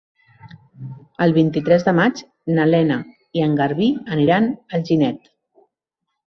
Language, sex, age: Catalan, female, 30-39